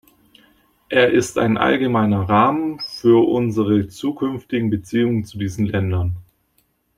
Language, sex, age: German, male, 30-39